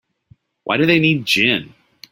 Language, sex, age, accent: English, male, 30-39, United States English